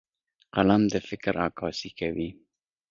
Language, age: Pashto, 30-39